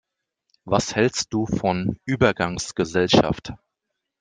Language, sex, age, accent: German, male, 30-39, Deutschland Deutsch